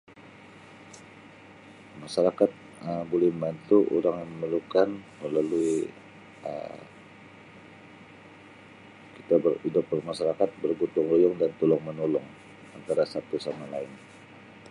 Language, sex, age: Sabah Malay, male, 40-49